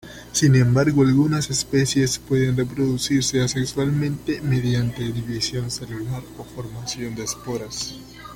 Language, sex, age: Spanish, male, 19-29